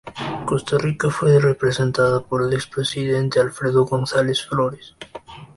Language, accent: Spanish, Andino-Pacífico: Colombia, Perú, Ecuador, oeste de Bolivia y Venezuela andina